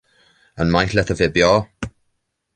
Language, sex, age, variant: Irish, male, 30-39, Gaeilge Uladh